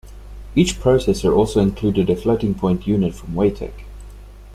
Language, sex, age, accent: English, male, 30-39, Southern African (South Africa, Zimbabwe, Namibia)